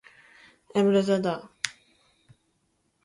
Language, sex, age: English, female, 19-29